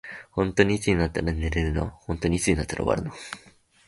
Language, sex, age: Japanese, male, 19-29